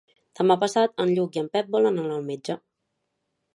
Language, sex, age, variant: Catalan, female, 19-29, Central